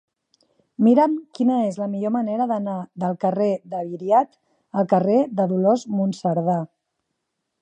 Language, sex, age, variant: Catalan, female, 40-49, Central